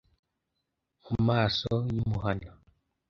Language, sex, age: Kinyarwanda, male, under 19